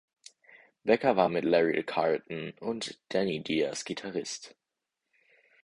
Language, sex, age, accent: German, male, 19-29, Deutschland Deutsch